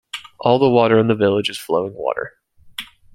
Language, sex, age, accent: English, male, 19-29, United States English